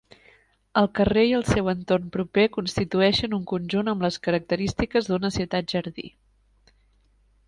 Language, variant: Catalan, Septentrional